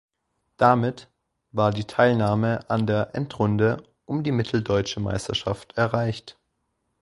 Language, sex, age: German, male, under 19